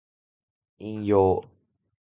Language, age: Japanese, 19-29